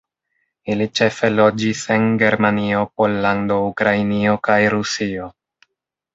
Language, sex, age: Esperanto, male, 30-39